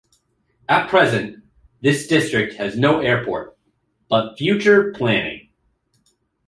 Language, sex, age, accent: English, male, 30-39, United States English